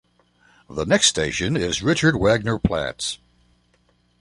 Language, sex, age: English, male, 70-79